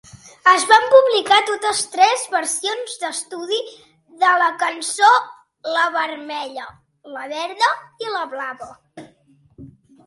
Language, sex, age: Catalan, female, under 19